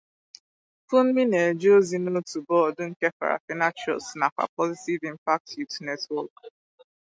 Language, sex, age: Igbo, female, 19-29